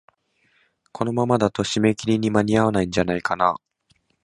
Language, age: Japanese, under 19